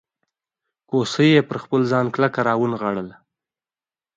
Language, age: Pashto, under 19